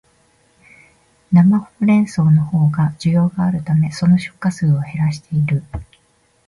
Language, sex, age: Japanese, female, 50-59